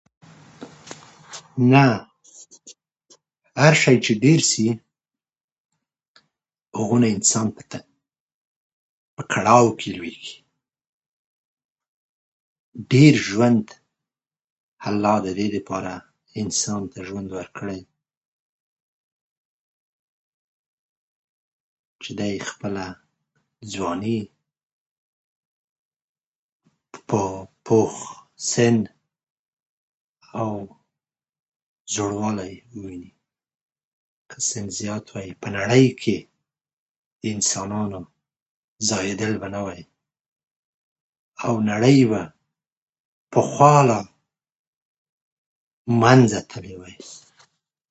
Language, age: Pashto, 40-49